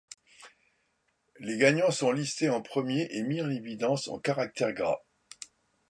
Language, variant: French, Français de métropole